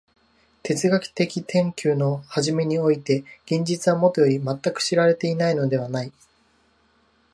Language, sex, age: Japanese, male, 19-29